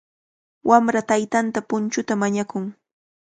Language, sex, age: Cajatambo North Lima Quechua, female, 19-29